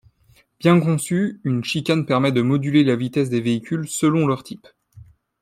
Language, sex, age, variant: French, male, 19-29, Français de métropole